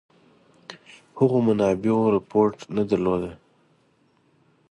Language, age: Pashto, 19-29